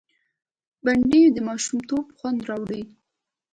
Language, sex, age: Pashto, female, 19-29